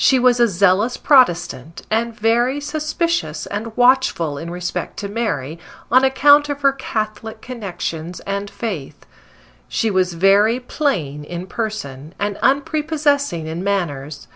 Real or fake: real